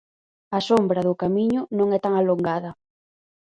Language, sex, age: Galician, female, 19-29